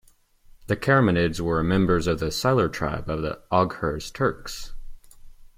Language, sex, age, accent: English, male, 19-29, United States English